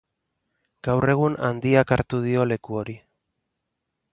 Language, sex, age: Basque, male, 30-39